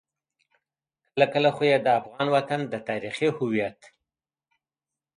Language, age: Pashto, 30-39